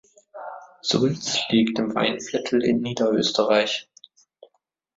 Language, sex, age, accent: German, male, 19-29, Deutschland Deutsch